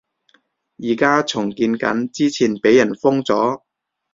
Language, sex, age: Cantonese, male, 30-39